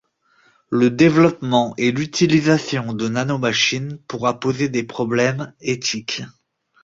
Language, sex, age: French, male, 30-39